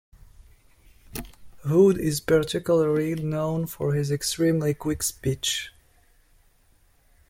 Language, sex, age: English, male, 30-39